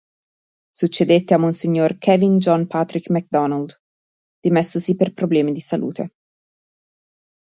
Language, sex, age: Italian, female, 30-39